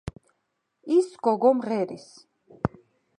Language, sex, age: Georgian, female, 30-39